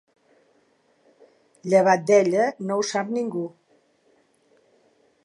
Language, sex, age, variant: Catalan, female, 70-79, Central